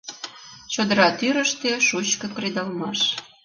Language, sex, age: Mari, female, 40-49